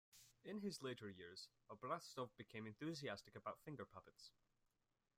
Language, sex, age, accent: English, male, 19-29, England English